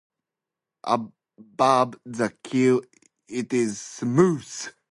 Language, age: English, 19-29